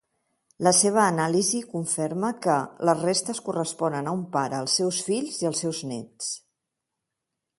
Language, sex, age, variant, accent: Catalan, female, 60-69, Central, balear; central